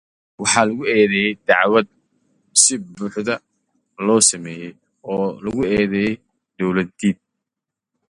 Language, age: English, 19-29